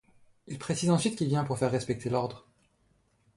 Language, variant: French, Français de métropole